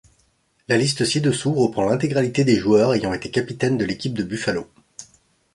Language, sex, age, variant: French, male, 30-39, Français de métropole